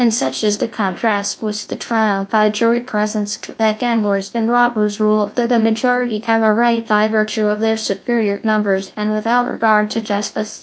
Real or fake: fake